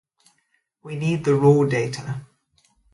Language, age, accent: English, 30-39, Southern African (South Africa, Zimbabwe, Namibia)